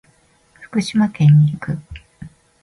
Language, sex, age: Japanese, female, 50-59